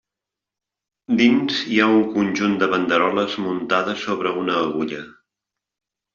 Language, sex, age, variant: Catalan, male, 50-59, Central